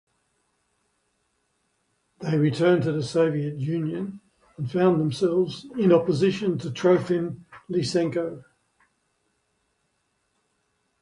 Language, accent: English, Australian English